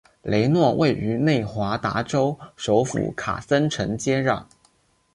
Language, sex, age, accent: Chinese, male, 19-29, 出生地：福建省